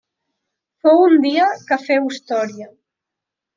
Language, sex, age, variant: Catalan, female, under 19, Central